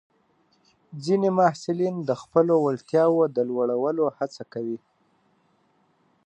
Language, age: Pashto, 30-39